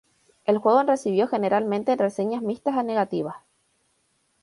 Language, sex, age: Spanish, female, 19-29